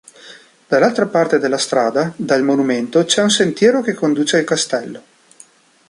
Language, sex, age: Italian, male, 40-49